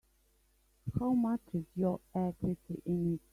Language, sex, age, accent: English, female, 50-59, Australian English